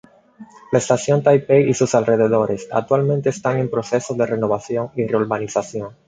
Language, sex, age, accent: Spanish, male, 19-29, Caribe: Cuba, Venezuela, Puerto Rico, República Dominicana, Panamá, Colombia caribeña, México caribeño, Costa del golfo de México